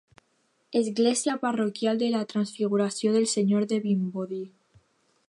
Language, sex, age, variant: Catalan, female, under 19, Alacantí